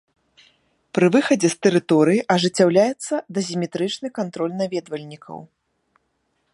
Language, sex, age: Belarusian, female, 30-39